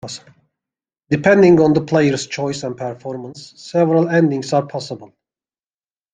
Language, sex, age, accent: English, male, 40-49, England English